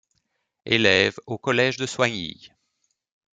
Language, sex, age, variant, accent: French, male, 40-49, Français d'Europe, Français de Belgique